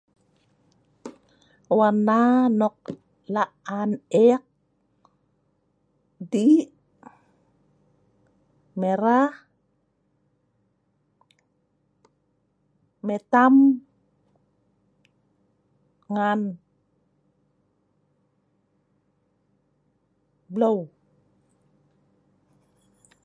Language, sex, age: Sa'ban, female, 60-69